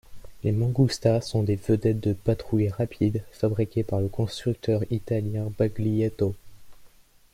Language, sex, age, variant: French, male, under 19, Français de métropole